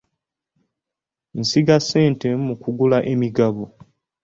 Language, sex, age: Ganda, male, 19-29